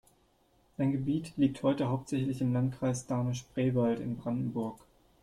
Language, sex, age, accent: German, male, 19-29, Deutschland Deutsch